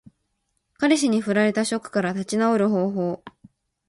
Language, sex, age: Japanese, female, 19-29